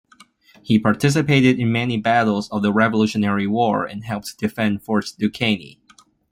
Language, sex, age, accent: English, male, 19-29, United States English